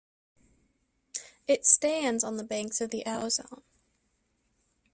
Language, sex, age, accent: English, female, under 19, United States English